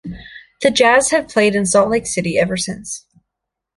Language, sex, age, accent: English, female, 19-29, United States English